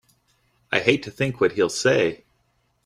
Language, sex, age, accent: English, male, 40-49, United States English